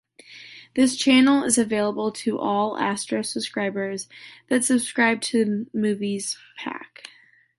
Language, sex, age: English, female, under 19